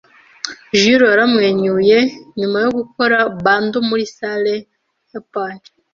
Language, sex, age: Kinyarwanda, female, 19-29